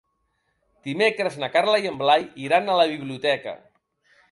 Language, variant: Catalan, Central